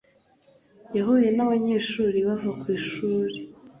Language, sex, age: Kinyarwanda, female, 19-29